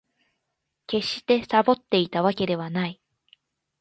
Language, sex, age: Japanese, female, 19-29